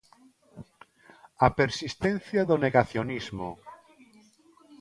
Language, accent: Galician, Neofalante